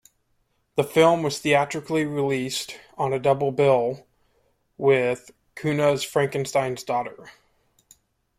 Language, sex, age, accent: English, male, 30-39, United States English